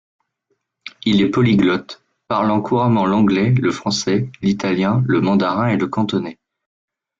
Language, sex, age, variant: French, male, under 19, Français de métropole